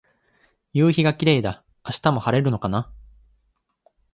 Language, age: Japanese, 19-29